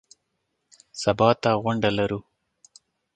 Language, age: Pashto, 30-39